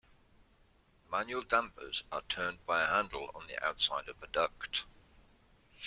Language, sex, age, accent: English, male, 60-69, England English